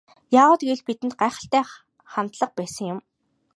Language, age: Mongolian, 19-29